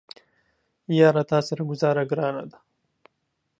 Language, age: Pashto, 19-29